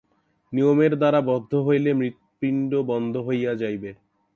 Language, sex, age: Bengali, male, 19-29